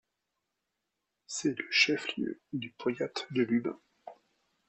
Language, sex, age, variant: French, male, 40-49, Français de métropole